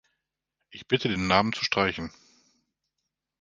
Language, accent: German, Deutschland Deutsch